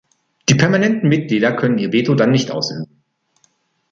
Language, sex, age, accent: German, male, 40-49, Deutschland Deutsch